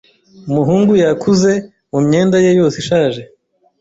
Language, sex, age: Kinyarwanda, male, 30-39